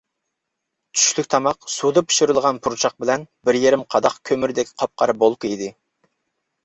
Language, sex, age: Uyghur, male, 40-49